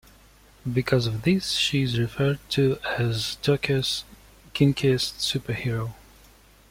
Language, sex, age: English, male, 19-29